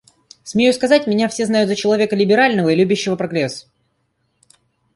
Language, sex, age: Russian, male, under 19